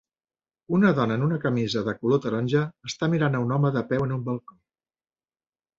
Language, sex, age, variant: Catalan, male, 60-69, Central